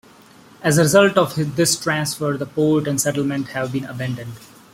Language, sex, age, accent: English, male, 30-39, India and South Asia (India, Pakistan, Sri Lanka)